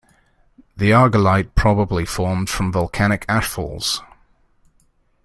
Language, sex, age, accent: English, male, 19-29, England English